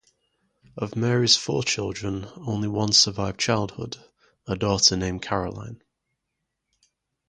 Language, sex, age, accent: English, male, 30-39, England English